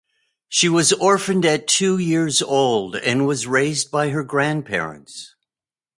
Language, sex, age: English, male, 60-69